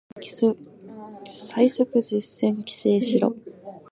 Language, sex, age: Japanese, female, 19-29